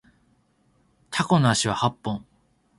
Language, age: Japanese, 19-29